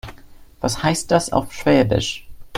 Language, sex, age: German, male, 19-29